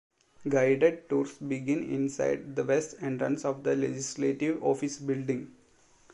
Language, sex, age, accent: English, male, 19-29, India and South Asia (India, Pakistan, Sri Lanka)